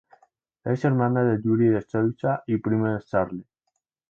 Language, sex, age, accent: Spanish, male, under 19, Andino-Pacífico: Colombia, Perú, Ecuador, oeste de Bolivia y Venezuela andina